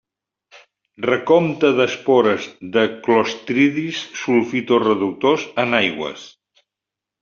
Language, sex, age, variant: Catalan, male, 70-79, Central